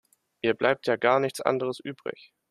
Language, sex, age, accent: German, male, 19-29, Deutschland Deutsch